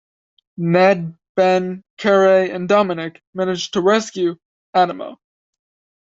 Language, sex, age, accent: English, male, 19-29, United States English